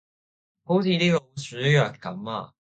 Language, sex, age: Cantonese, male, under 19